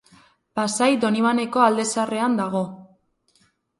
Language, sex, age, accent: Basque, female, 40-49, Mendebalekoa (Araba, Bizkaia, Gipuzkoako mendebaleko herri batzuk)